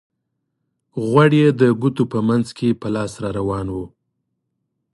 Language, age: Pashto, 30-39